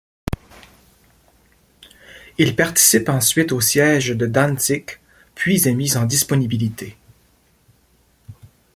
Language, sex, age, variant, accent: French, male, 40-49, Français d'Amérique du Nord, Français du Canada